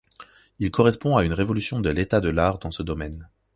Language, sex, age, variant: French, male, 19-29, Français de métropole